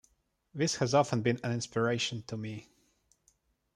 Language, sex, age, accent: English, male, 30-39, United States English